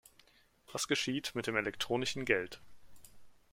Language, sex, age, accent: German, male, 30-39, Deutschland Deutsch